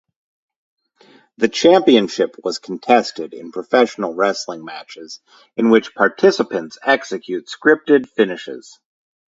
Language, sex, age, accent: English, male, 30-39, United States English